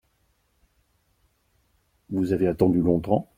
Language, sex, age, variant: French, male, 50-59, Français de métropole